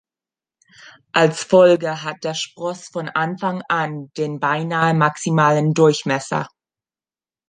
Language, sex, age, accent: German, female, 30-39, Deutschland Deutsch